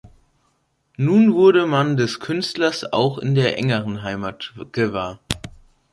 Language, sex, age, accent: German, male, under 19, Deutschland Deutsch